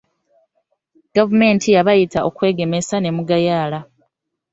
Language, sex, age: Ganda, female, 19-29